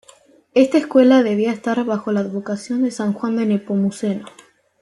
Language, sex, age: Spanish, female, 19-29